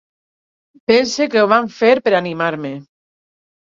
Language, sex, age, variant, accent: Catalan, female, 30-39, Alacantí, valencià